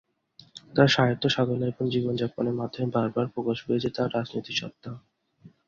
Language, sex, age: Bengali, male, 19-29